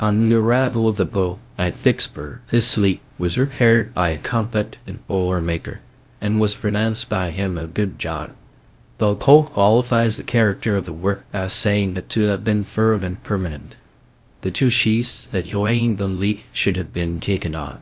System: TTS, VITS